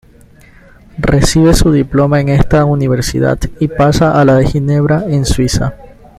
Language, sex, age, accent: Spanish, male, 19-29, Andino-Pacífico: Colombia, Perú, Ecuador, oeste de Bolivia y Venezuela andina